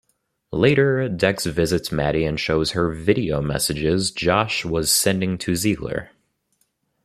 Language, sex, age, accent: English, male, 19-29, United States English